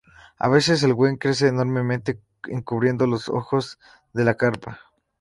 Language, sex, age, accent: Spanish, male, 19-29, México